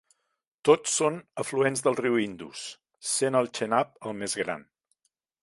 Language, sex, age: Catalan, male, 50-59